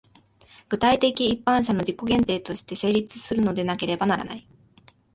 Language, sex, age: Japanese, female, 19-29